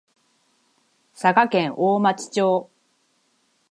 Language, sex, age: Japanese, female, 30-39